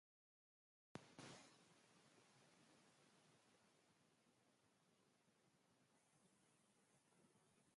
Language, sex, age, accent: English, female, 60-69, England English